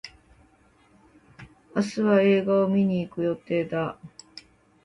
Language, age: Japanese, 30-39